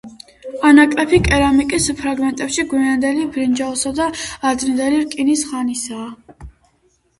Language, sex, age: Georgian, female, 50-59